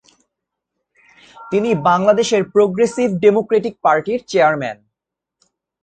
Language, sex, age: Bengali, male, 19-29